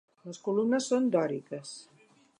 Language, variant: Catalan, Central